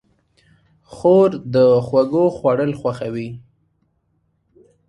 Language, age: Pashto, 19-29